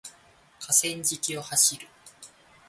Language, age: Japanese, 19-29